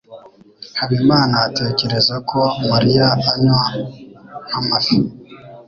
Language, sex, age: Kinyarwanda, male, 19-29